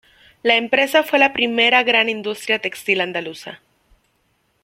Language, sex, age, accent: Spanish, female, 19-29, México